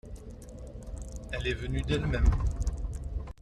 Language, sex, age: French, male, 30-39